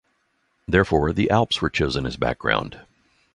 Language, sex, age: English, male, 60-69